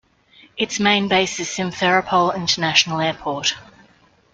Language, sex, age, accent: English, female, 40-49, Australian English